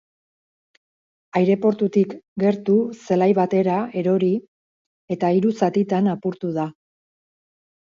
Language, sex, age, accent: Basque, female, 40-49, Erdialdekoa edo Nafarra (Gipuzkoa, Nafarroa)